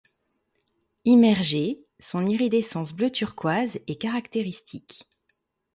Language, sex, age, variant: French, female, 40-49, Français de métropole